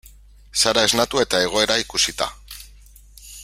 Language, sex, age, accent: Basque, male, 30-39, Mendebalekoa (Araba, Bizkaia, Gipuzkoako mendebaleko herri batzuk)